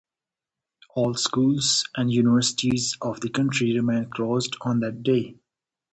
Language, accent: English, India and South Asia (India, Pakistan, Sri Lanka)